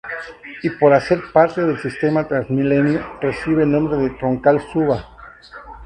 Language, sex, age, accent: Spanish, male, 50-59, México